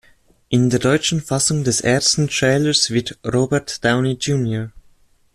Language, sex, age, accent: German, male, under 19, Schweizerdeutsch